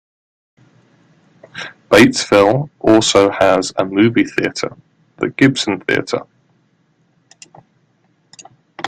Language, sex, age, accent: English, male, 30-39, England English